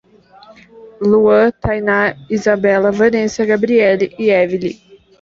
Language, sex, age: Portuguese, female, 19-29